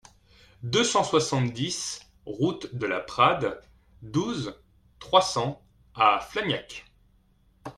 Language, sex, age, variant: French, male, 30-39, Français de métropole